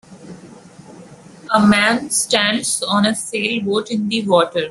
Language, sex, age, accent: English, female, 30-39, India and South Asia (India, Pakistan, Sri Lanka)